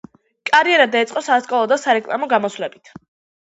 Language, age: Georgian, under 19